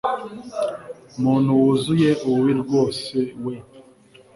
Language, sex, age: Kinyarwanda, male, 19-29